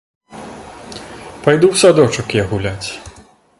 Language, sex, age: Belarusian, male, 19-29